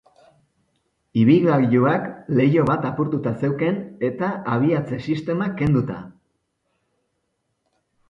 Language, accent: Basque, Mendebalekoa (Araba, Bizkaia, Gipuzkoako mendebaleko herri batzuk)